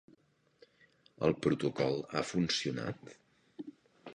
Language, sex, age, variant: Catalan, male, 60-69, Central